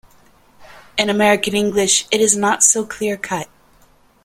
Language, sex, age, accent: English, female, 40-49, United States English